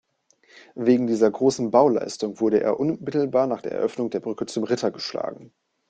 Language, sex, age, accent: German, male, 19-29, Deutschland Deutsch